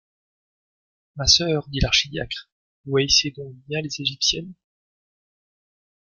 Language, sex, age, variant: French, male, 30-39, Français de métropole